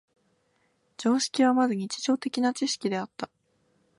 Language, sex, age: Japanese, female, 19-29